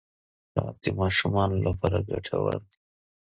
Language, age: Pashto, 19-29